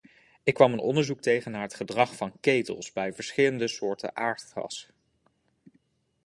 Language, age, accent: Dutch, 19-29, Nederlands Nederlands